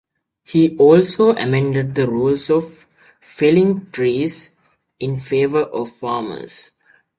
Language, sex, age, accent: English, male, 19-29, United States English